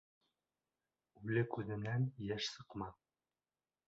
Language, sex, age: Bashkir, male, 19-29